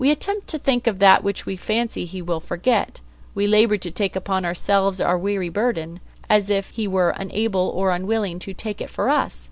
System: none